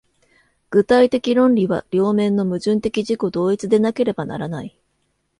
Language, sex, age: Japanese, female, 40-49